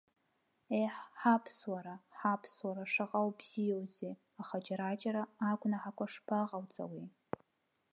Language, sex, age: Abkhazian, female, under 19